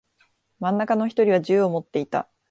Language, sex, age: Japanese, female, 19-29